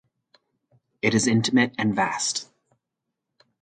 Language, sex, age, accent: English, male, 30-39, United States English